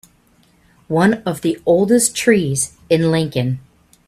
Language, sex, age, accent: English, female, 50-59, United States English